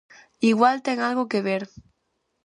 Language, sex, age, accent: Galician, female, under 19, Central (gheada)